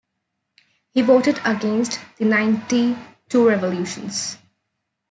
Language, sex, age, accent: English, female, 19-29, India and South Asia (India, Pakistan, Sri Lanka)